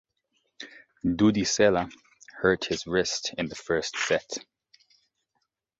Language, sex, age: English, male, 30-39